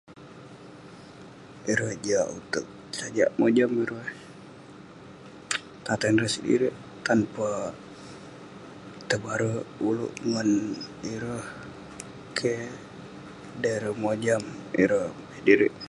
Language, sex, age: Western Penan, male, under 19